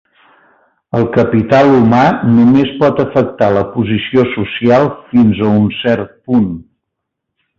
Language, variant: Catalan, Central